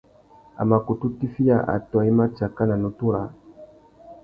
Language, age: Tuki, 40-49